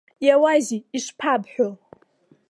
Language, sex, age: Abkhazian, female, under 19